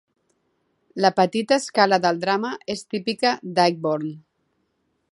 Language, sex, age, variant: Catalan, female, 40-49, Central